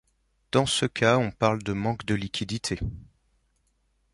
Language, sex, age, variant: French, male, 30-39, Français de métropole